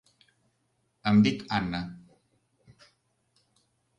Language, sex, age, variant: Catalan, male, 50-59, Central